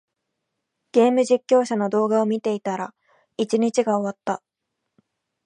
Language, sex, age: Japanese, female, 19-29